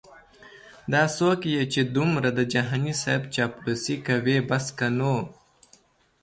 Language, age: Pashto, 19-29